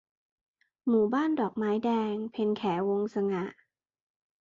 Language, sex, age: Thai, female, 19-29